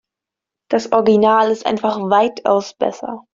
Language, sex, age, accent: German, female, under 19, Deutschland Deutsch